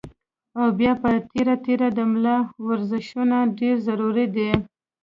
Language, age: Pashto, 19-29